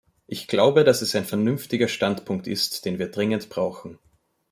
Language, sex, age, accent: German, male, 30-39, Österreichisches Deutsch